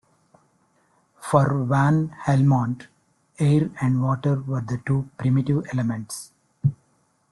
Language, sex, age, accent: English, male, 50-59, India and South Asia (India, Pakistan, Sri Lanka)